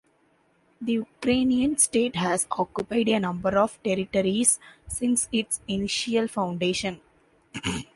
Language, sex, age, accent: English, female, 19-29, India and South Asia (India, Pakistan, Sri Lanka)